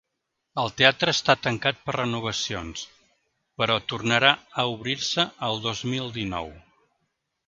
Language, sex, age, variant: Catalan, male, 50-59, Central